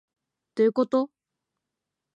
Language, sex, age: Japanese, female, under 19